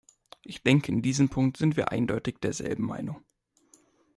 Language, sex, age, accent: German, male, 19-29, Deutschland Deutsch